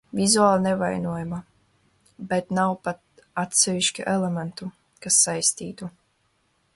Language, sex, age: Latvian, female, 19-29